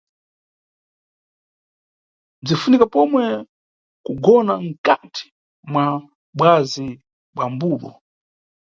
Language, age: Nyungwe, 30-39